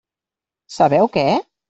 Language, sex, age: Catalan, female, 50-59